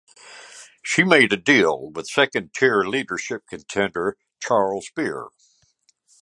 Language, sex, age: English, male, 70-79